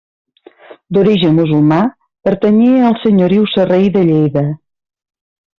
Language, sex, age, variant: Catalan, female, 50-59, Septentrional